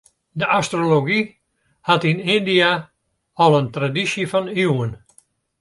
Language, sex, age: Western Frisian, male, 70-79